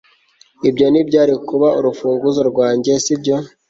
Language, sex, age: Kinyarwanda, male, 19-29